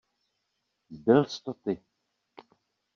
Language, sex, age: Czech, male, 40-49